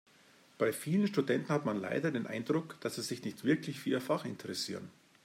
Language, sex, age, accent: German, male, 50-59, Deutschland Deutsch